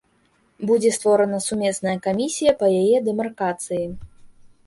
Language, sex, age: Belarusian, female, under 19